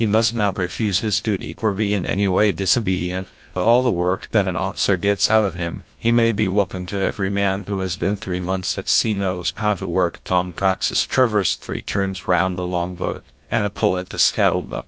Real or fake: fake